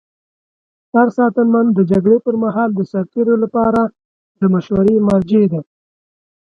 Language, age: Pashto, 19-29